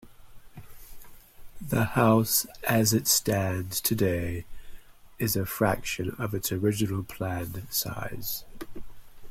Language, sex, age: English, male, 50-59